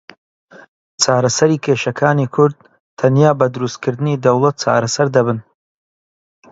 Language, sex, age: Central Kurdish, male, 19-29